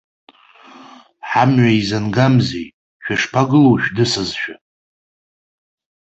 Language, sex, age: Abkhazian, male, 30-39